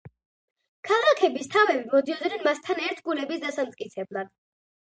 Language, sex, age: Georgian, female, under 19